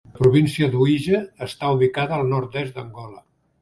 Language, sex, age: Catalan, male, 70-79